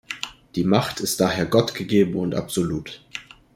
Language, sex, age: German, male, under 19